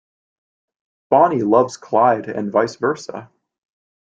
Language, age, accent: English, 19-29, United States English